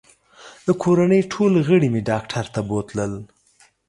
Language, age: Pashto, 30-39